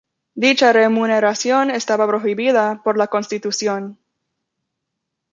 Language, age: Spanish, 19-29